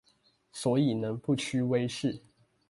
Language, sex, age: Chinese, male, 19-29